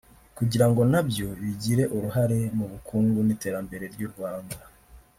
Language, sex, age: Kinyarwanda, female, 30-39